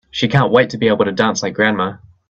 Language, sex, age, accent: English, male, 19-29, New Zealand English